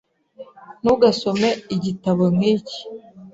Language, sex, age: Kinyarwanda, female, 19-29